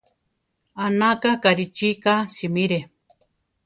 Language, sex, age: Central Tarahumara, female, 50-59